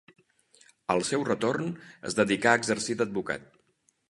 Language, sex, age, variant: Catalan, male, 60-69, Central